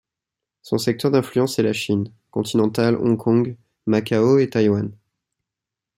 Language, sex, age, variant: French, male, 19-29, Français de métropole